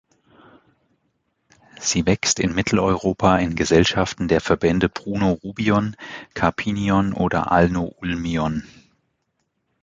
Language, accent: German, Deutschland Deutsch